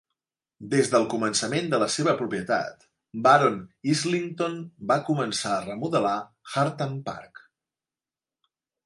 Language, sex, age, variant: Catalan, male, 40-49, Central